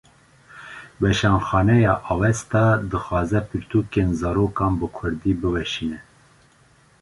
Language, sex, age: Kurdish, male, 30-39